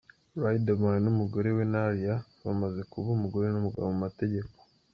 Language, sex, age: Kinyarwanda, male, under 19